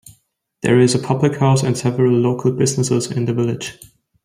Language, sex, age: English, male, 19-29